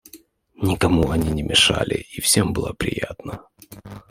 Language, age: Russian, 19-29